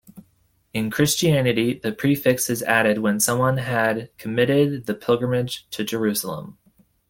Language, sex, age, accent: English, male, 19-29, United States English